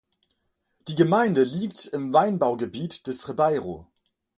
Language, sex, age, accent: German, male, 19-29, Deutschland Deutsch; Französisch Deutsch